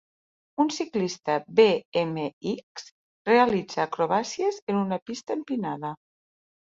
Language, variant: Catalan, Septentrional